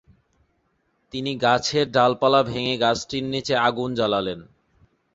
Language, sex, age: Bengali, male, 19-29